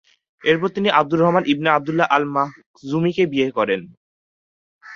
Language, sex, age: Bengali, male, 19-29